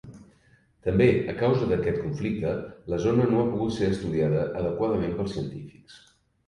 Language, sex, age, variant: Catalan, male, 50-59, Septentrional